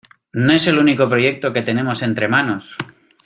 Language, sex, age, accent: Spanish, male, 30-39, España: Norte peninsular (Asturias, Castilla y León, Cantabria, País Vasco, Navarra, Aragón, La Rioja, Guadalajara, Cuenca)